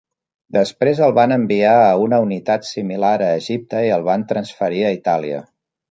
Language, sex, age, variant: Catalan, male, 40-49, Central